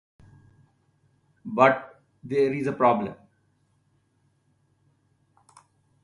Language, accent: English, India and South Asia (India, Pakistan, Sri Lanka)